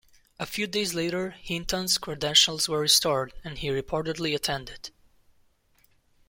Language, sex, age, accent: English, male, 19-29, United States English